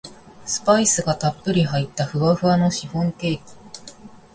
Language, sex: Japanese, female